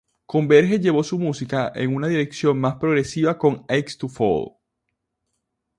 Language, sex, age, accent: Spanish, male, 19-29, Caribe: Cuba, Venezuela, Puerto Rico, República Dominicana, Panamá, Colombia caribeña, México caribeño, Costa del golfo de México